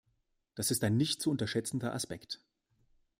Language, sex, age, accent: German, male, 19-29, Deutschland Deutsch